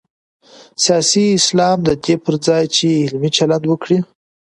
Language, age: Pashto, 19-29